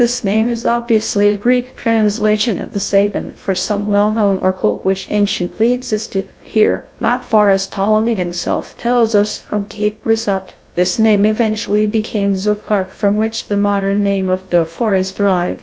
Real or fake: fake